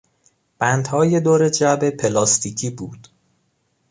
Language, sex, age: Persian, male, 19-29